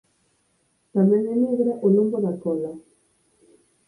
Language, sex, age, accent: Galician, female, 30-39, Normativo (estándar)